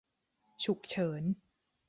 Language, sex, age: Thai, female, 30-39